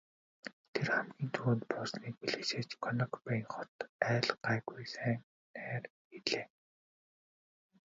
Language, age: Mongolian, 19-29